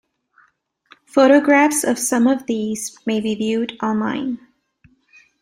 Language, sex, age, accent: English, female, 19-29, United States English